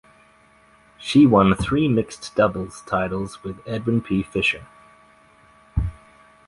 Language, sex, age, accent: English, male, 19-29, Australian English